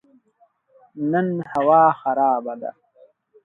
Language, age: Pashto, 30-39